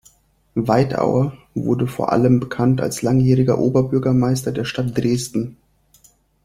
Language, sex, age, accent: German, male, 30-39, Russisch Deutsch